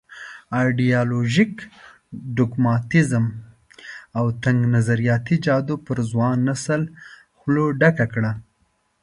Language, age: Pashto, 19-29